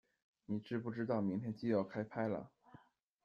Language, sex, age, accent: Chinese, male, 30-39, 出生地：北京市